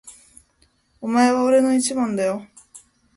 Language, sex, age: Japanese, female, under 19